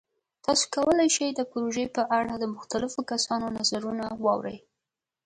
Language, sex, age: Pashto, female, 19-29